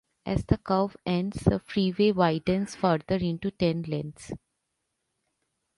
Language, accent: English, India and South Asia (India, Pakistan, Sri Lanka)